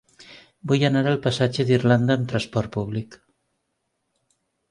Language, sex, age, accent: Catalan, female, 40-49, valencià